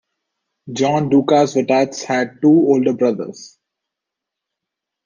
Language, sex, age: English, male, 19-29